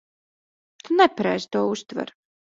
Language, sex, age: Latvian, female, 30-39